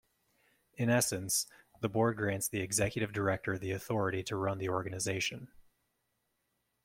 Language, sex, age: English, male, 30-39